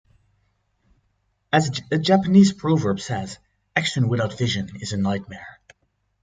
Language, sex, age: English, male, 19-29